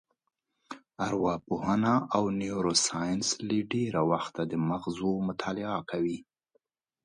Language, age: Pashto, 50-59